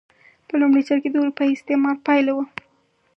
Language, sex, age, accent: Pashto, female, 19-29, معیاري پښتو